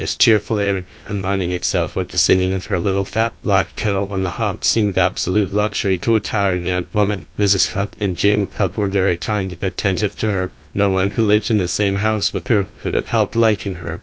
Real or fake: fake